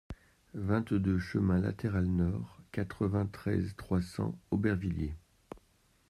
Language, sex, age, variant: French, male, 50-59, Français de métropole